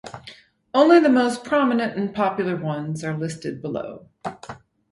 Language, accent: English, United States English